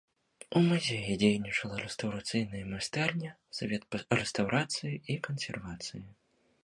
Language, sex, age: Belarusian, male, 19-29